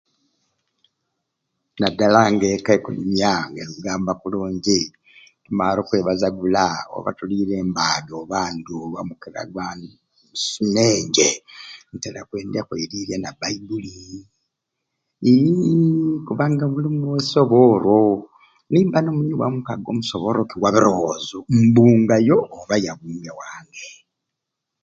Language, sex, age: Ruuli, male, 70-79